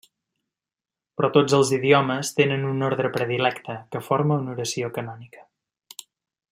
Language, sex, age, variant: Catalan, male, 30-39, Central